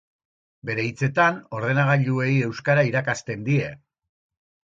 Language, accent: Basque, Erdialdekoa edo Nafarra (Gipuzkoa, Nafarroa)